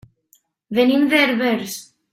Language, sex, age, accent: Catalan, female, 19-29, valencià